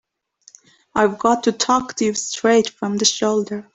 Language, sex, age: English, female, 19-29